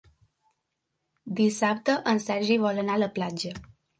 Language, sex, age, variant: Catalan, female, under 19, Balear